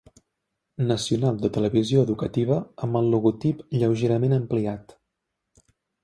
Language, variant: Catalan, Central